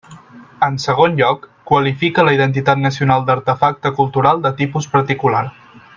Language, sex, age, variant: Catalan, male, 19-29, Central